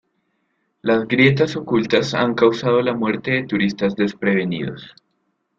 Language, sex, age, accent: Spanish, male, 19-29, Andino-Pacífico: Colombia, Perú, Ecuador, oeste de Bolivia y Venezuela andina